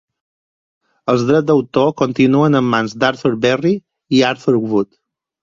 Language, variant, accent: Catalan, Balear, mallorquí